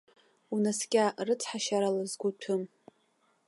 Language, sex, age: Abkhazian, female, 19-29